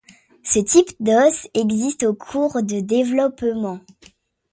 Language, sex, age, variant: French, male, 40-49, Français de métropole